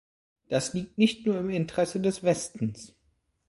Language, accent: German, Deutschland Deutsch